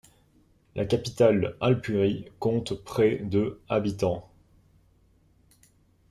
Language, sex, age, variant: French, male, 19-29, Français de métropole